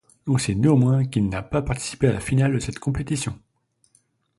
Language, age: French, 30-39